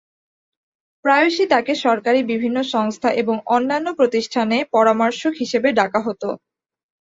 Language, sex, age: Bengali, female, 19-29